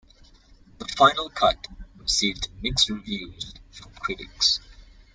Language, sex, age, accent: English, male, 19-29, Singaporean English